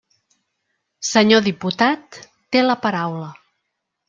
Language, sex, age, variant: Catalan, female, 50-59, Central